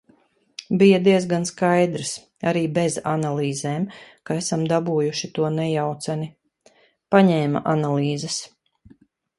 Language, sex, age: Latvian, female, 40-49